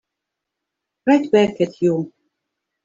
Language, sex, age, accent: English, female, 50-59, Australian English